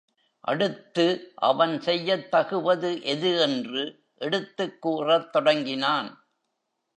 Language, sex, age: Tamil, male, 70-79